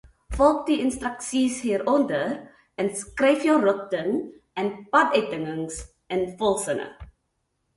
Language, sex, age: Afrikaans, female, 30-39